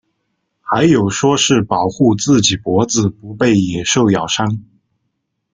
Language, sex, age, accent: Chinese, male, 19-29, 出生地：四川省